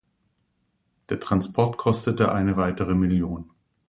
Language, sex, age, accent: German, male, 40-49, Deutschland Deutsch